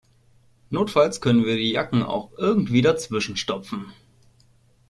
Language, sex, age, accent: German, male, 30-39, Deutschland Deutsch